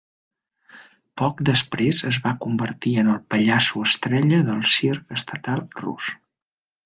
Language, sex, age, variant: Catalan, male, 40-49, Central